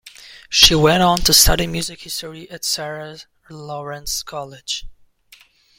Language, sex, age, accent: English, male, 19-29, United States English